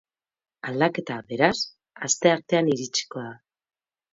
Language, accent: Basque, Mendebalekoa (Araba, Bizkaia, Gipuzkoako mendebaleko herri batzuk)